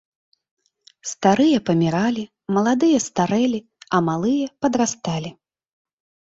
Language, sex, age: Belarusian, female, 19-29